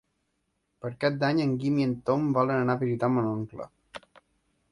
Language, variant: Catalan, Balear